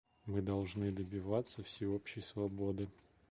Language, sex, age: Russian, male, 30-39